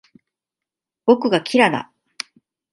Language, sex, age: Japanese, female, 40-49